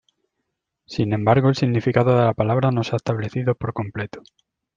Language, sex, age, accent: Spanish, male, 30-39, España: Sur peninsular (Andalucia, Extremadura, Murcia)